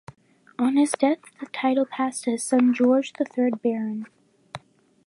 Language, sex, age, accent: English, female, under 19, United States English